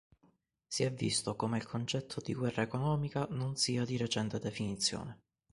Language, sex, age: Italian, male, 19-29